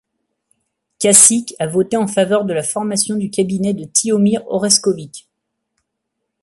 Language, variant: French, Français de métropole